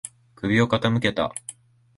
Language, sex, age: Japanese, male, 19-29